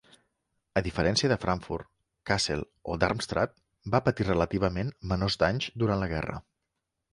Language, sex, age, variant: Catalan, male, 40-49, Central